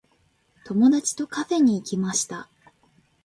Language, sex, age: Japanese, female, 19-29